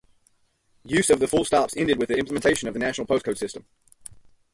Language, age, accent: English, 30-39, United States English